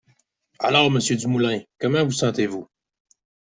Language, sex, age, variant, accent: French, male, 30-39, Français d'Amérique du Nord, Français du Canada